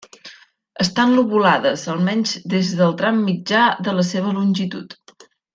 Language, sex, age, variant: Catalan, female, 19-29, Central